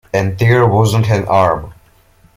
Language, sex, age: English, male, under 19